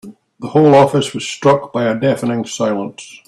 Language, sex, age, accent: English, male, 50-59, Scottish English